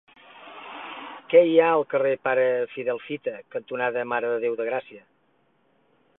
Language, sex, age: Catalan, male, 60-69